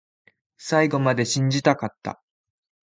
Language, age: Japanese, 19-29